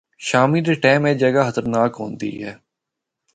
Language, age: Northern Hindko, 19-29